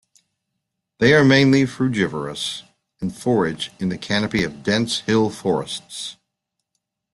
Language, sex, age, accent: English, male, 60-69, United States English